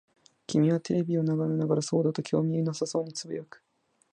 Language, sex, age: Japanese, female, 90+